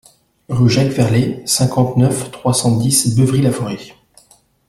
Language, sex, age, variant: French, male, 30-39, Français de métropole